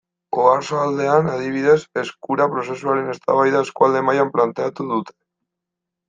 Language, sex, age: Basque, male, 19-29